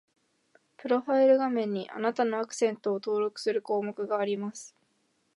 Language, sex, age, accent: Japanese, female, 19-29, 標準語